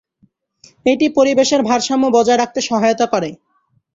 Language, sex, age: Bengali, male, 19-29